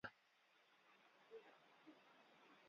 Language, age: Pashto, 19-29